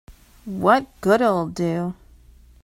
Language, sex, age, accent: English, female, 19-29, United States English